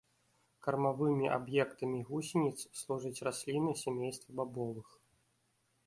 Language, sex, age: Belarusian, male, 19-29